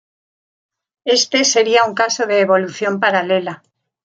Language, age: Spanish, 60-69